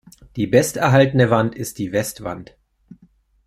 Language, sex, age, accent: German, male, 40-49, Deutschland Deutsch